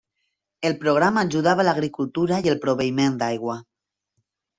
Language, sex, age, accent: Catalan, female, 30-39, valencià